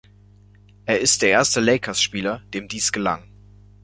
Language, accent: German, Deutschland Deutsch